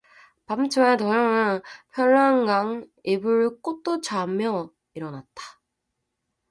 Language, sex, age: Korean, female, 19-29